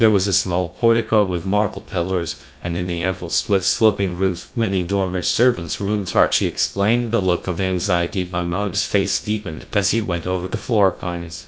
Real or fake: fake